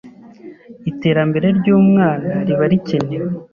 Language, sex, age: Kinyarwanda, male, 30-39